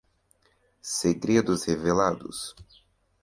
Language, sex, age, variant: Portuguese, male, 19-29, Portuguese (Brasil)